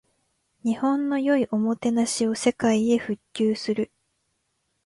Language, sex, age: Japanese, female, 19-29